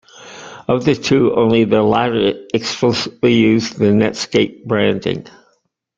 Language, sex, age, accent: English, male, 60-69, United States English